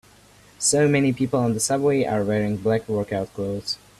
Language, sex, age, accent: English, male, under 19, Canadian English